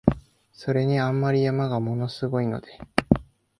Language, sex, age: Japanese, male, 19-29